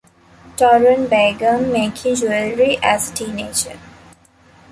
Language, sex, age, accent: English, female, 19-29, India and South Asia (India, Pakistan, Sri Lanka)